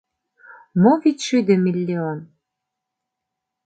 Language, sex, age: Mari, female, 30-39